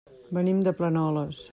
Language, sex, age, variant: Catalan, female, 50-59, Central